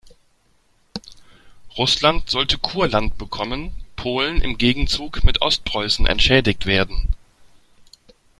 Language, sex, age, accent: German, male, 30-39, Deutschland Deutsch